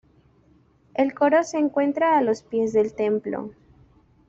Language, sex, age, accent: Spanish, female, 19-29, México